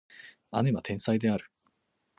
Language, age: Japanese, 19-29